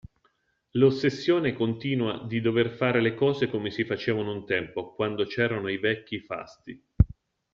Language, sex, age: Italian, male, 50-59